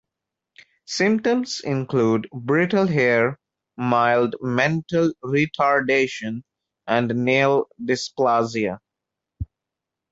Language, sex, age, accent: English, male, 19-29, India and South Asia (India, Pakistan, Sri Lanka)